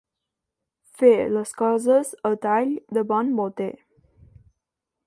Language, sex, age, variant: Catalan, female, under 19, Balear